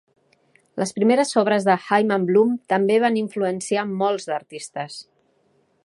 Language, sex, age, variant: Catalan, female, 50-59, Central